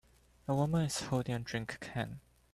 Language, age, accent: English, under 19, United States English